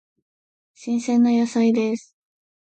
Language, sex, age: Japanese, female, 19-29